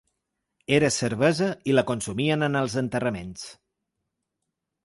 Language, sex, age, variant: Catalan, male, 40-49, Balear